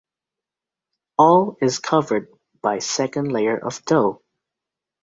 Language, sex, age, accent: English, male, under 19, England English